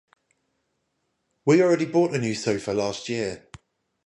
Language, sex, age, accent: English, male, 30-39, England English